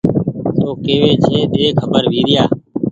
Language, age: Goaria, 30-39